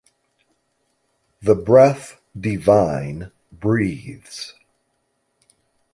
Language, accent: English, United States English